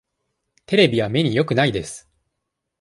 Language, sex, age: Japanese, male, 19-29